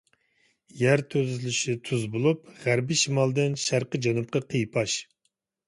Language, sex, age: Uyghur, male, 40-49